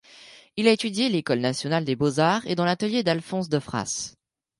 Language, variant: French, Français de métropole